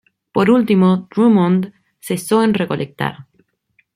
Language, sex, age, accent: Spanish, female, 19-29, Rioplatense: Argentina, Uruguay, este de Bolivia, Paraguay